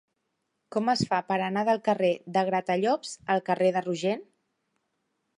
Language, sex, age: Catalan, female, 40-49